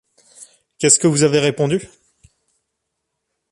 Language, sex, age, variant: French, male, 19-29, Français de métropole